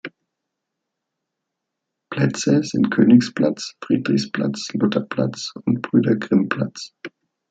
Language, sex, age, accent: German, male, 40-49, Deutschland Deutsch